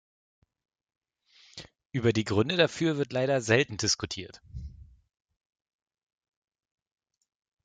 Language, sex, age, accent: German, male, 30-39, Deutschland Deutsch